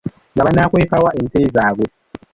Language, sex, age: Ganda, male, under 19